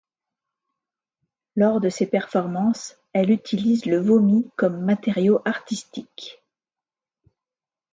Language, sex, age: French, female, 50-59